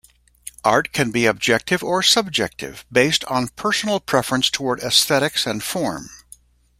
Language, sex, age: English, male, 60-69